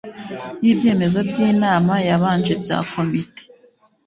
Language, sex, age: Kinyarwanda, female, 19-29